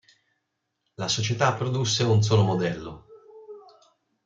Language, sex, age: Italian, male, 50-59